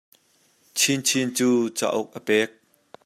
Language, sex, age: Hakha Chin, male, 30-39